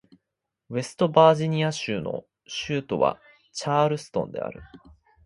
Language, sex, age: Japanese, male, under 19